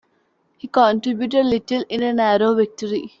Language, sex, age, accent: English, female, 19-29, India and South Asia (India, Pakistan, Sri Lanka)